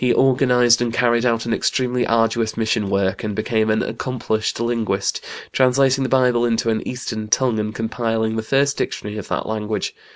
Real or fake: real